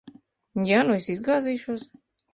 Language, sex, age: Latvian, female, 40-49